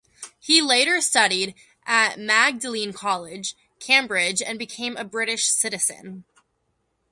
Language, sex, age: English, female, under 19